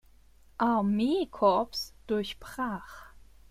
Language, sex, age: German, female, 30-39